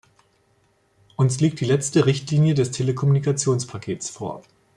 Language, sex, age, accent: German, male, 40-49, Deutschland Deutsch